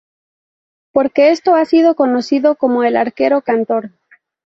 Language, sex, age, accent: Spanish, female, 19-29, México